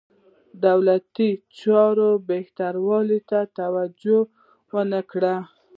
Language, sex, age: Pashto, female, 19-29